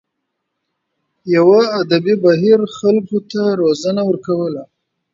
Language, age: Pashto, 30-39